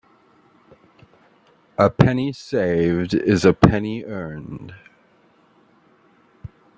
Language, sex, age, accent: English, male, under 19, United States English